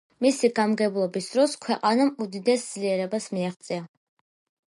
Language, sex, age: Georgian, female, under 19